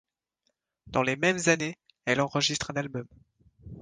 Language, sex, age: French, male, 19-29